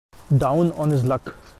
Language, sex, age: English, male, 30-39